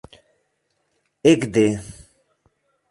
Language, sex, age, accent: Esperanto, male, 40-49, Internacia